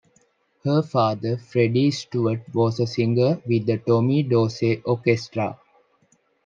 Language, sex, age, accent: English, male, 19-29, India and South Asia (India, Pakistan, Sri Lanka)